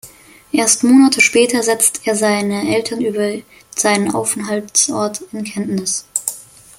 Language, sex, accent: German, male, Deutschland Deutsch